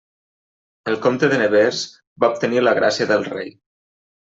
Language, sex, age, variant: Catalan, male, 19-29, Nord-Occidental